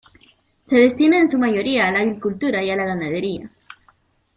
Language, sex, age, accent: Spanish, female, 19-29, América central